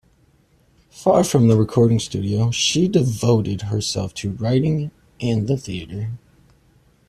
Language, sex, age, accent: English, male, 19-29, United States English